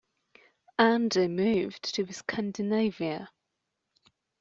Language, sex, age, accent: English, female, 19-29, England English